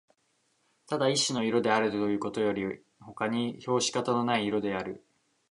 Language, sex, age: Japanese, male, 19-29